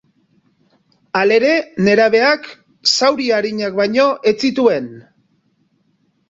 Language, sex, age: Basque, male, 40-49